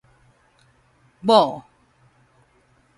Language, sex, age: Min Nan Chinese, female, 40-49